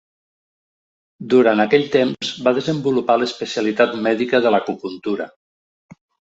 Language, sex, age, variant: Catalan, male, 50-59, Nord-Occidental